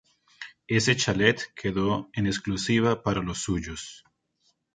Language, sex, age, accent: Spanish, male, 30-39, Andino-Pacífico: Colombia, Perú, Ecuador, oeste de Bolivia y Venezuela andina